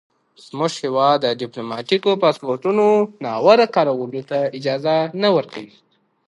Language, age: Pashto, under 19